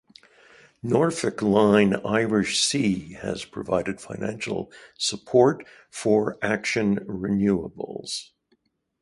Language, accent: English, Canadian English